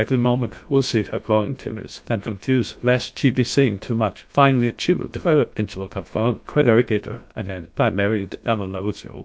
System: TTS, GlowTTS